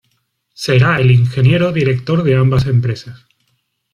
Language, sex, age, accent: Spanish, male, 40-49, España: Sur peninsular (Andalucia, Extremadura, Murcia)